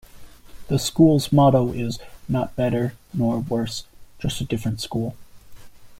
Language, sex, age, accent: English, male, 30-39, United States English